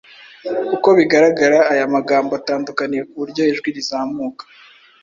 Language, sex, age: Kinyarwanda, male, 19-29